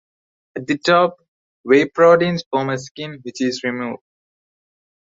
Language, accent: English, India and South Asia (India, Pakistan, Sri Lanka)